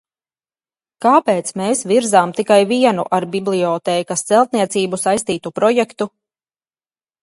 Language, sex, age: Latvian, female, 30-39